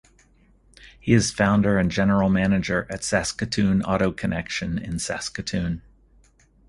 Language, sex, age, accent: English, male, 50-59, United States English